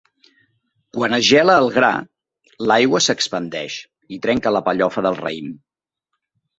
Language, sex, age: Catalan, male, 50-59